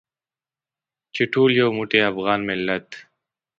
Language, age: Pashto, 19-29